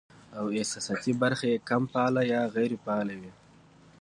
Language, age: Pashto, 19-29